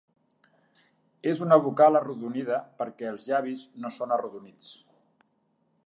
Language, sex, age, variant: Catalan, male, 50-59, Central